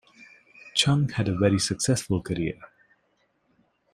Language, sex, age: English, male, 19-29